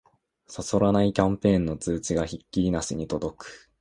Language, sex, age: Japanese, male, 19-29